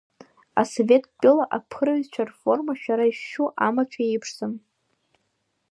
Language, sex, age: Abkhazian, female, under 19